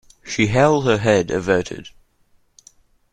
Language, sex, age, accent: English, male, under 19, Australian English